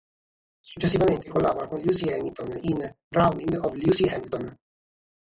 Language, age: Italian, 40-49